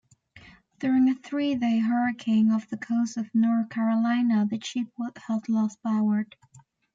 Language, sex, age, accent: English, female, 19-29, Irish English